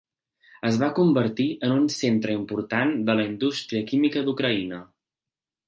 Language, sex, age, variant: Catalan, male, 19-29, Central